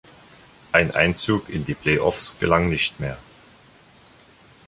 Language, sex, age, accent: German, male, 50-59, Deutschland Deutsch